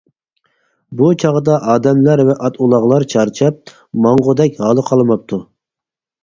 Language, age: Uyghur, 30-39